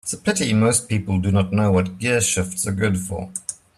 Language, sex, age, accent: English, male, 40-49, Southern African (South Africa, Zimbabwe, Namibia)